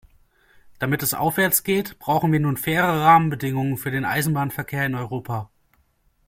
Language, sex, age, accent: German, male, 19-29, Deutschland Deutsch